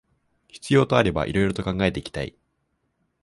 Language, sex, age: Japanese, male, 19-29